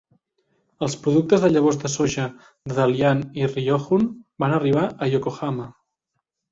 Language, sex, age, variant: Catalan, male, 19-29, Central